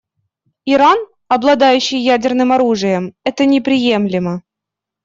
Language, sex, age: Russian, female, 19-29